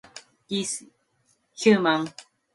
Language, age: English, 19-29